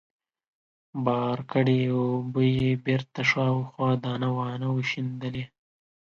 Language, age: Pashto, 19-29